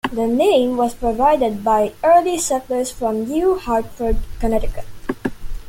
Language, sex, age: English, male, under 19